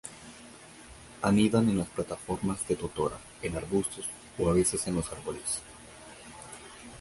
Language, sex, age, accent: Spanish, male, 19-29, Andino-Pacífico: Colombia, Perú, Ecuador, oeste de Bolivia y Venezuela andina